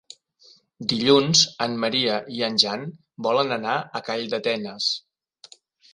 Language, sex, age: Catalan, male, 50-59